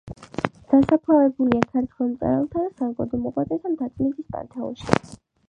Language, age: Georgian, under 19